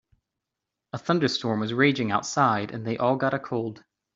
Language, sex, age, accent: English, male, 30-39, United States English